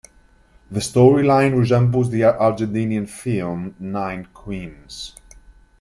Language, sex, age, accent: English, male, 30-39, England English